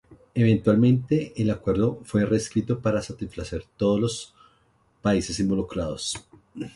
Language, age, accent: Spanish, 40-49, Andino-Pacífico: Colombia, Perú, Ecuador, oeste de Bolivia y Venezuela andina